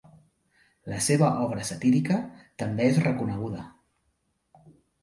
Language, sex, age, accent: Catalan, male, 30-39, central; nord-occidental; septentrional